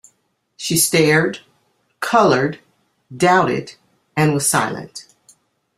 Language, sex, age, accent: English, female, 60-69, United States English